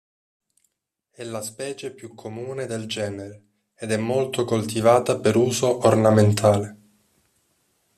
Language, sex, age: Italian, male, 19-29